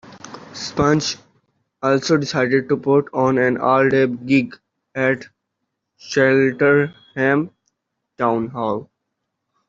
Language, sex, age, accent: English, male, under 19, India and South Asia (India, Pakistan, Sri Lanka)